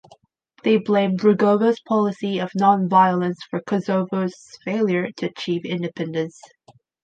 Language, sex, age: English, female, 19-29